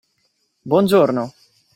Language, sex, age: Italian, male, 30-39